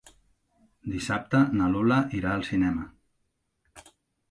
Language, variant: Catalan, Central